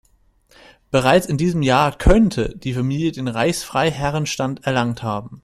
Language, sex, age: German, male, 19-29